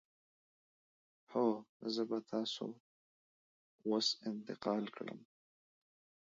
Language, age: Pashto, 30-39